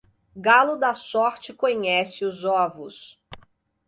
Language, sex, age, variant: Portuguese, female, 40-49, Portuguese (Brasil)